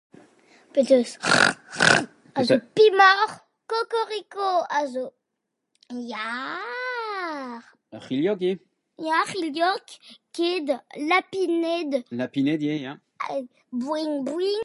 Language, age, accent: Breton, 40-49, Leoneg